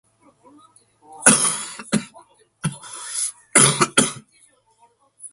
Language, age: English, 19-29